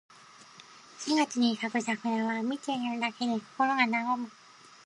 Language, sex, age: Japanese, female, 19-29